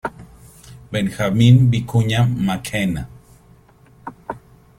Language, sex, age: Spanish, male, 30-39